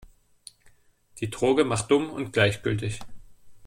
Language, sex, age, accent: German, male, 19-29, Deutschland Deutsch